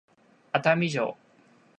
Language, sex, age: Japanese, male, 19-29